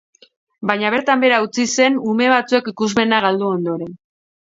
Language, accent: Basque, Mendebalekoa (Araba, Bizkaia, Gipuzkoako mendebaleko herri batzuk)